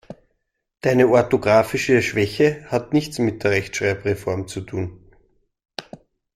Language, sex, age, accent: German, male, 30-39, Österreichisches Deutsch